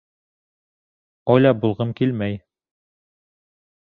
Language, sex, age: Bashkir, male, 19-29